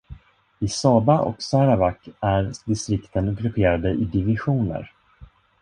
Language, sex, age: Swedish, male, 40-49